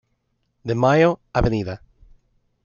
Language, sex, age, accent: Spanish, male, 30-39, México